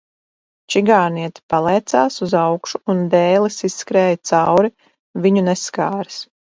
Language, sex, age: Latvian, female, 40-49